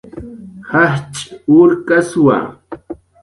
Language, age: Jaqaru, 40-49